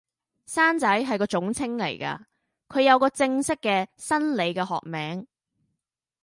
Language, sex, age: Cantonese, female, 19-29